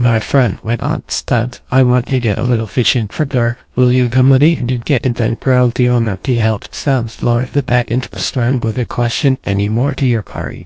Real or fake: fake